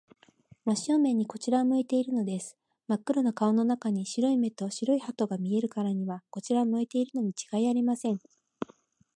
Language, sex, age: Japanese, female, 40-49